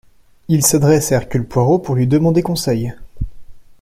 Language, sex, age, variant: French, male, 19-29, Français de métropole